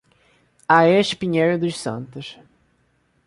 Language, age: Portuguese, under 19